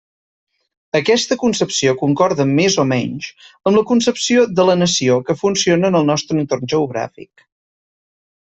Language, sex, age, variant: Catalan, male, 19-29, Central